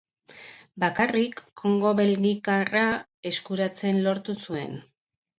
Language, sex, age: Basque, female, 40-49